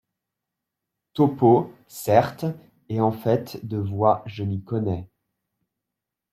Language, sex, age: French, male, 19-29